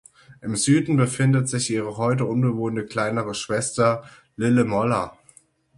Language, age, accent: German, 30-39, Deutschland Deutsch